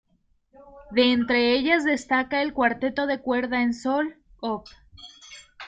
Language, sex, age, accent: Spanish, female, 19-29, México